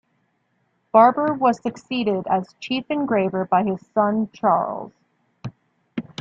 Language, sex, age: English, female, 19-29